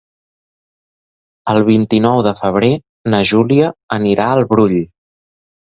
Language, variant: Catalan, Central